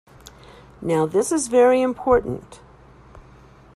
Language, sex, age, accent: English, female, 60-69, United States English